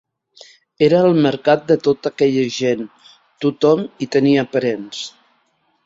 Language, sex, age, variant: Catalan, female, 70-79, Central